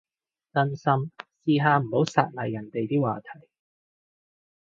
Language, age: Cantonese, 40-49